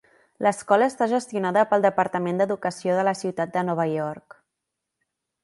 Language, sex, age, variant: Catalan, female, 19-29, Central